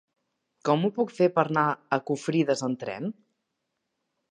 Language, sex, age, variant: Catalan, female, 40-49, Central